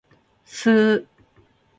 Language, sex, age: Japanese, female, 19-29